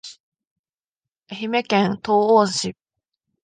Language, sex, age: Japanese, female, 19-29